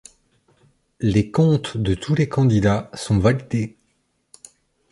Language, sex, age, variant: French, male, 30-39, Français de métropole